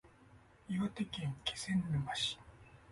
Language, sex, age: Japanese, male, 30-39